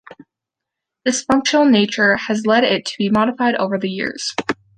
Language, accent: English, United States English